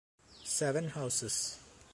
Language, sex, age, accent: English, male, under 19, India and South Asia (India, Pakistan, Sri Lanka)